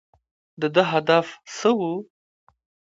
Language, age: Pashto, 30-39